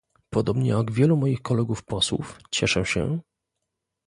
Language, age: Polish, 30-39